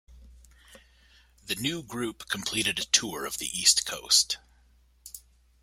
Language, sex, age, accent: English, male, 30-39, United States English